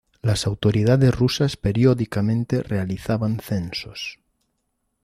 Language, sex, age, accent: Spanish, male, 50-59, España: Norte peninsular (Asturias, Castilla y León, Cantabria, País Vasco, Navarra, Aragón, La Rioja, Guadalajara, Cuenca)